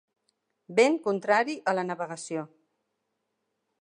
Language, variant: Catalan, Central